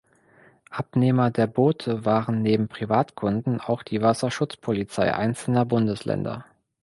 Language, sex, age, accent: German, male, 30-39, Deutschland Deutsch